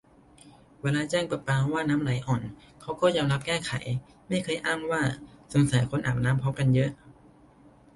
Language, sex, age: Thai, male, 19-29